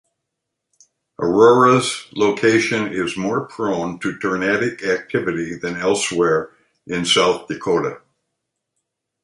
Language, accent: English, United States English